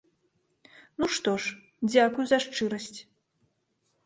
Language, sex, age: Belarusian, female, 30-39